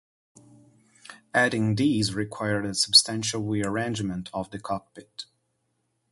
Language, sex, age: English, male, 30-39